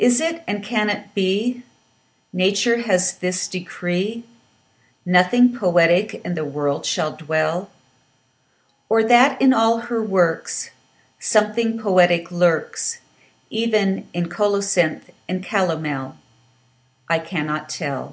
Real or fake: real